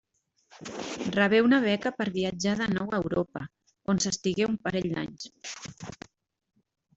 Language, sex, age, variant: Catalan, female, 30-39, Central